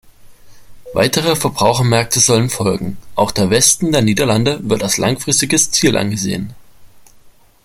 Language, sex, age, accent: German, male, 19-29, Deutschland Deutsch